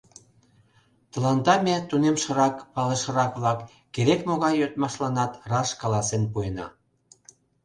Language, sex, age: Mari, male, 50-59